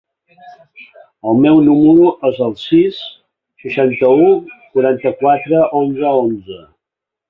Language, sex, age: Catalan, male, 60-69